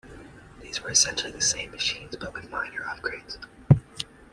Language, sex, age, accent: English, male, 30-39, United States English